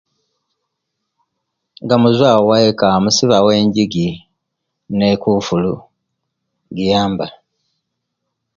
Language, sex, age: Kenyi, male, 50-59